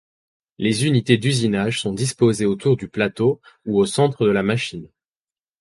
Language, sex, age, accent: French, male, 19-29, Français de Belgique